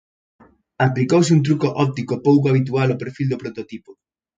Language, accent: Galician, Central (gheada)